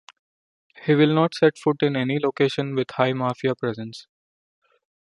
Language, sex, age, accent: English, male, 19-29, India and South Asia (India, Pakistan, Sri Lanka)